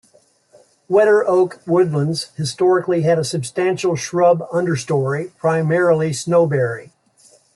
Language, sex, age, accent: English, male, 60-69, United States English